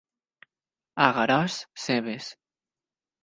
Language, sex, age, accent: Catalan, male, 19-29, valencià